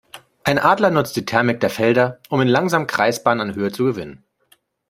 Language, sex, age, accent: German, male, 30-39, Deutschland Deutsch